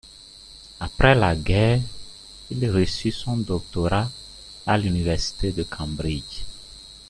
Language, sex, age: French, male, 40-49